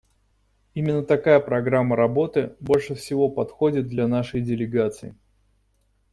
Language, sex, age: Russian, male, 30-39